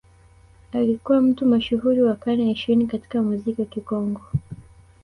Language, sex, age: Swahili, female, 19-29